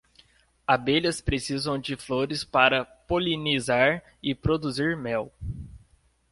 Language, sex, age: Portuguese, male, 19-29